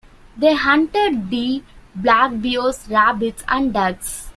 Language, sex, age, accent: English, female, 19-29, India and South Asia (India, Pakistan, Sri Lanka)